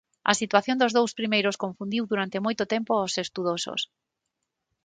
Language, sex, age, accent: Galician, female, 40-49, Normativo (estándar); Neofalante